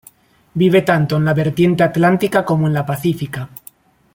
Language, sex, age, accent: Spanish, male, 30-39, España: Norte peninsular (Asturias, Castilla y León, Cantabria, País Vasco, Navarra, Aragón, La Rioja, Guadalajara, Cuenca)